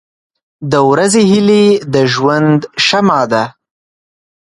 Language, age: Pashto, 19-29